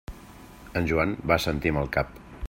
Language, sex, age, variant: Catalan, male, 40-49, Central